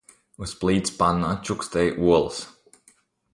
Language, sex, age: Latvian, male, under 19